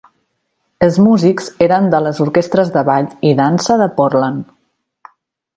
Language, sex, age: Catalan, female, 40-49